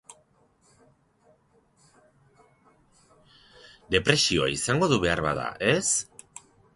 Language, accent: Basque, Erdialdekoa edo Nafarra (Gipuzkoa, Nafarroa)